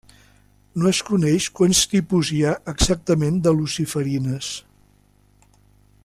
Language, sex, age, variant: Catalan, male, 60-69, Central